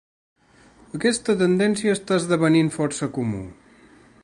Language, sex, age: Catalan, male, 19-29